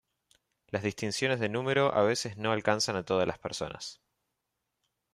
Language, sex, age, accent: Spanish, male, 30-39, Rioplatense: Argentina, Uruguay, este de Bolivia, Paraguay